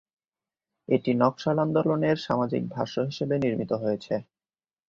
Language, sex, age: Bengali, male, 19-29